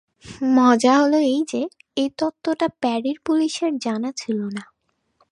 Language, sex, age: Bengali, female, 19-29